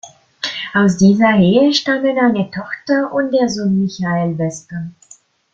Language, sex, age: German, female, 19-29